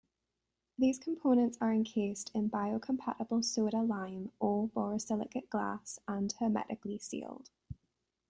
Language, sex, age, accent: English, female, 30-39, England English